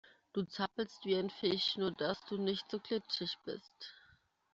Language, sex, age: German, female, 19-29